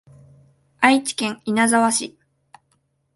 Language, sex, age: Japanese, female, 19-29